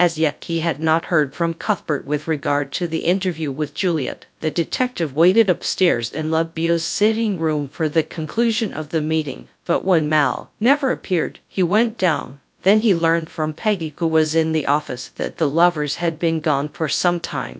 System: TTS, GradTTS